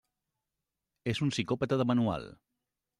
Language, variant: Catalan, Central